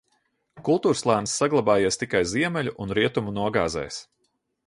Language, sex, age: Latvian, male, 40-49